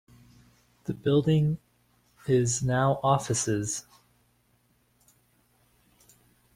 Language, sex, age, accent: English, male, 30-39, United States English